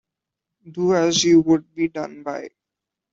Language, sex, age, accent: English, male, under 19, India and South Asia (India, Pakistan, Sri Lanka)